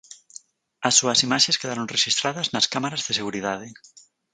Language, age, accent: Galician, 19-29, Normativo (estándar)